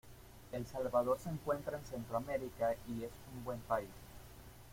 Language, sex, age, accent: Spanish, male, 30-39, Caribe: Cuba, Venezuela, Puerto Rico, República Dominicana, Panamá, Colombia caribeña, México caribeño, Costa del golfo de México